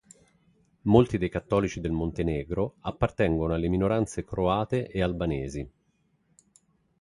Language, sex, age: Italian, male, 40-49